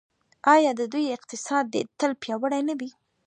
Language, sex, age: Pashto, female, 19-29